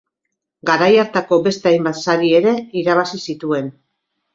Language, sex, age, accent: Basque, female, 50-59, Mendebalekoa (Araba, Bizkaia, Gipuzkoako mendebaleko herri batzuk)